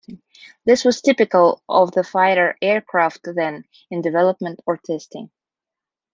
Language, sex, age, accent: English, female, 30-39, United States English